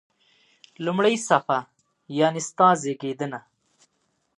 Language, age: Pashto, 30-39